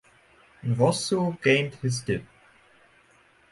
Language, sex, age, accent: English, male, 19-29, German Accent